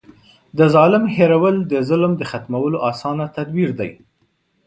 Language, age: Pashto, 30-39